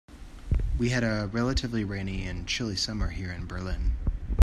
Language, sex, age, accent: English, male, 30-39, United States English